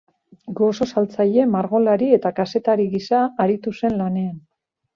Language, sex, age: Basque, female, 40-49